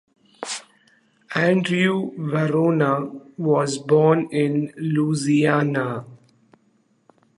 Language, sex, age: English, male, 30-39